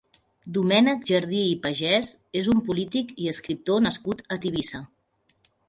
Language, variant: Catalan, Central